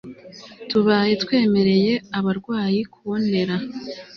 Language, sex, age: Kinyarwanda, female, 19-29